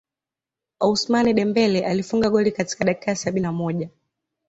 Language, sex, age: Swahili, female, 19-29